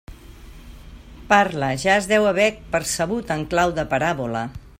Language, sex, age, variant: Catalan, female, 50-59, Central